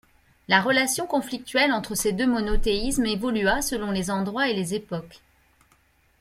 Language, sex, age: French, female, 40-49